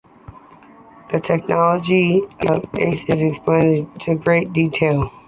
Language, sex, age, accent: English, female, 30-39, United States English